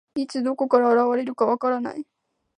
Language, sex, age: Japanese, female, under 19